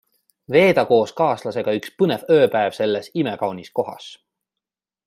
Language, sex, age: Estonian, male, 30-39